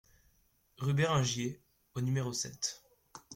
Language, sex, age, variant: French, male, under 19, Français de métropole